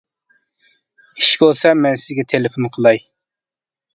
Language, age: Uyghur, 19-29